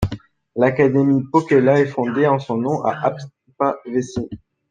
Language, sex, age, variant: French, male, 19-29, Français de métropole